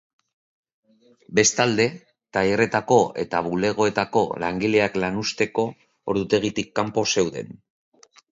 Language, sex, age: Basque, male, 50-59